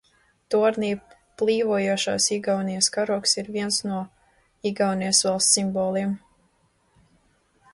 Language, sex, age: Latvian, female, 19-29